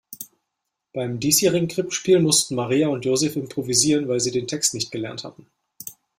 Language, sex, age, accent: German, male, 19-29, Deutschland Deutsch